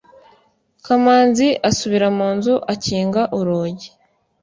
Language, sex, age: Kinyarwanda, female, 19-29